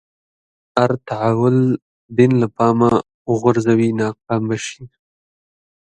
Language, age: Pashto, 19-29